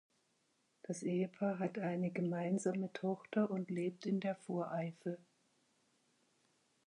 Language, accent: German, Deutschland Deutsch; Süddeutsch